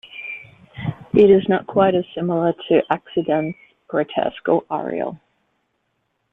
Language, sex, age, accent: English, female, 40-49, Australian English